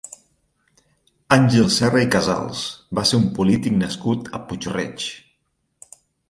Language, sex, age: Catalan, male, 40-49